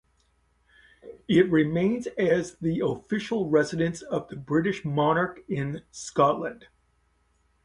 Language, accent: English, Canadian English